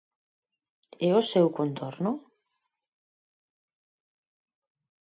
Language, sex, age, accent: Galician, female, 30-39, Normativo (estándar)